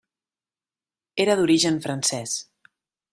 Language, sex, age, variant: Catalan, female, 30-39, Central